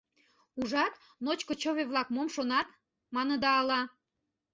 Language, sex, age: Mari, female, 40-49